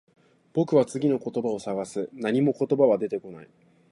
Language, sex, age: Japanese, male, 19-29